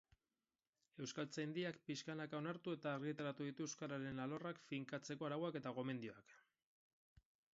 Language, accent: Basque, Erdialdekoa edo Nafarra (Gipuzkoa, Nafarroa)